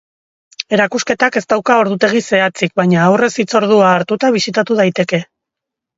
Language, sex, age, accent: Basque, female, 40-49, Erdialdekoa edo Nafarra (Gipuzkoa, Nafarroa)